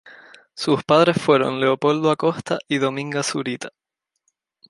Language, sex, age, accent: Spanish, male, 19-29, España: Islas Canarias